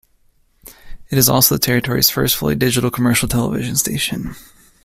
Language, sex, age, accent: English, male, 19-29, United States English